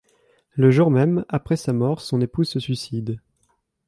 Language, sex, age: French, male, under 19